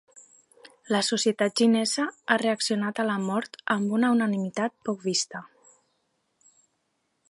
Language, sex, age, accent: Catalan, female, 30-39, valencià